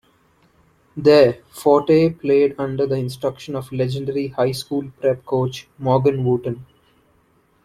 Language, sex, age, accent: English, male, 19-29, India and South Asia (India, Pakistan, Sri Lanka)